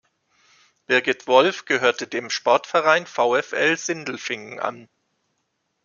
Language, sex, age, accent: German, male, 40-49, Deutschland Deutsch